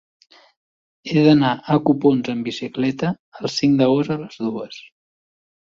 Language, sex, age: Catalan, male, 50-59